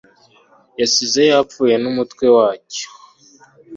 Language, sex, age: Kinyarwanda, male, 19-29